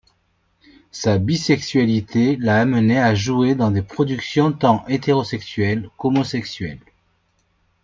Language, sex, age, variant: French, male, 40-49, Français de métropole